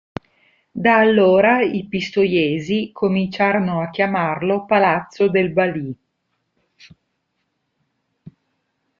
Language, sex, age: Italian, female, 40-49